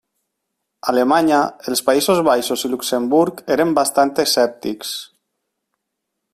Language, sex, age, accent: Catalan, male, 30-39, valencià